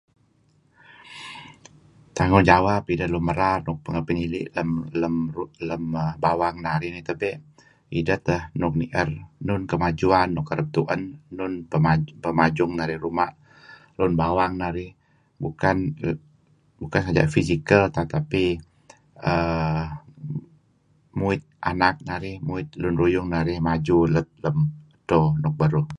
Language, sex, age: Kelabit, male, 50-59